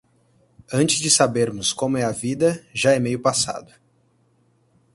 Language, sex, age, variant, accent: Portuguese, male, 19-29, Portuguese (Brasil), Paulista